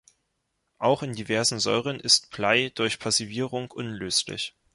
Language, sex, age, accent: German, male, 19-29, Deutschland Deutsch